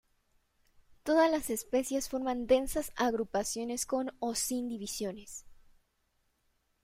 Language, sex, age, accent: Spanish, female, 19-29, México